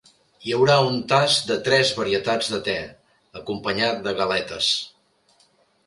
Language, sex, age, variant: Catalan, male, 50-59, Central